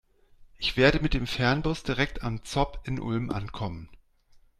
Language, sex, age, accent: German, male, 40-49, Deutschland Deutsch